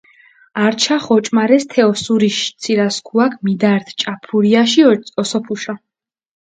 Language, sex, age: Mingrelian, female, 19-29